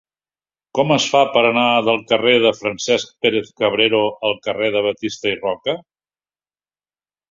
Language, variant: Catalan, Nord-Occidental